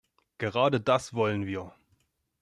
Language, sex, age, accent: German, male, 30-39, Deutschland Deutsch